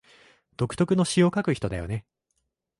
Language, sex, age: Japanese, male, 19-29